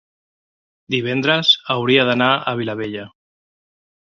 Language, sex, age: Catalan, male, 50-59